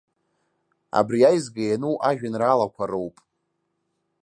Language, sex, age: Abkhazian, male, 19-29